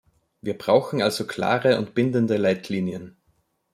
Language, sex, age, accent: German, male, 30-39, Österreichisches Deutsch